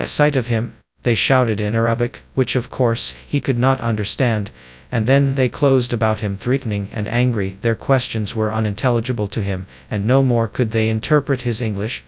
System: TTS, FastPitch